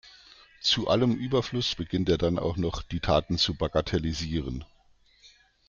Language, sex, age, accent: German, male, 50-59, Deutschland Deutsch